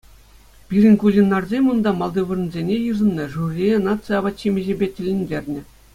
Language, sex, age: Chuvash, male, 40-49